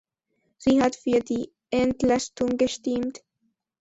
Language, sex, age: German, female, 19-29